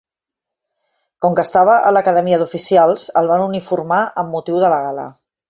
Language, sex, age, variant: Catalan, female, 40-49, Central